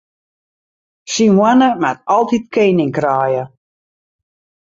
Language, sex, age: Western Frisian, female, 50-59